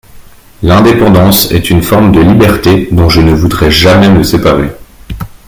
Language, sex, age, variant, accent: French, male, 19-29, Français d'Europe, Français de Suisse